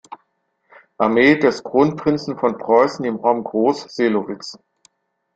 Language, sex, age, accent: German, male, 50-59, Deutschland Deutsch